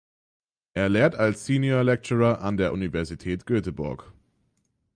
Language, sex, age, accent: German, male, under 19, Deutschland Deutsch; Österreichisches Deutsch